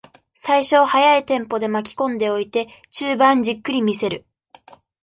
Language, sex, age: Japanese, female, 19-29